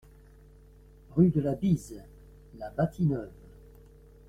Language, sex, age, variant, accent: French, male, 60-69, Français d'Europe, Français de Belgique